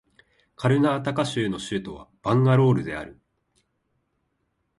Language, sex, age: Japanese, male, 19-29